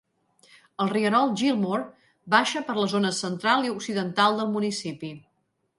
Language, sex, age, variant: Catalan, female, 40-49, Central